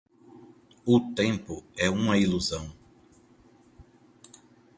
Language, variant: Portuguese, Portuguese (Brasil)